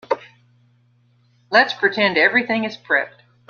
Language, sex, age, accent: English, female, 50-59, United States English